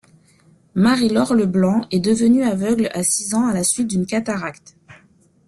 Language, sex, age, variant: French, female, 30-39, Français de métropole